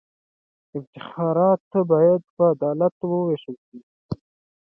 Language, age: Pashto, 19-29